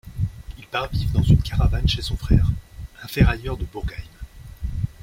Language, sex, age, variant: French, male, 30-39, Français de métropole